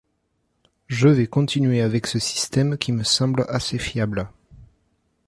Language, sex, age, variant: French, male, 30-39, Français de métropole